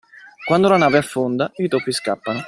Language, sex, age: Italian, male, 30-39